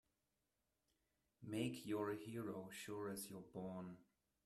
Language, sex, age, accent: English, male, 30-39, England English